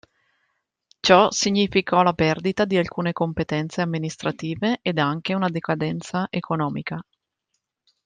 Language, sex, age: Italian, female, 40-49